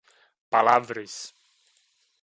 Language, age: Portuguese, 19-29